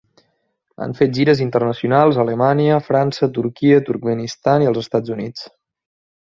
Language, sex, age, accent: Catalan, male, 19-29, Oriental